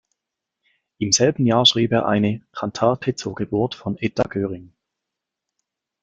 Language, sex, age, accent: German, male, 30-39, Schweizerdeutsch